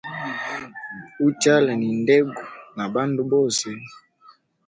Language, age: Hemba, 19-29